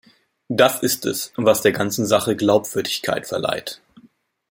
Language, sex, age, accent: German, male, 30-39, Deutschland Deutsch